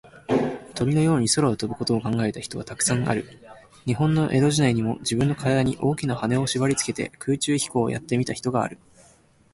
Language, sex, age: Japanese, male, 19-29